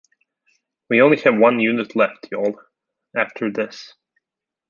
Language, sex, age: English, male, 19-29